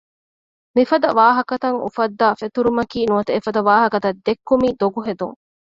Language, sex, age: Divehi, female, 30-39